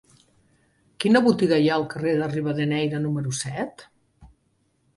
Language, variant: Catalan, Central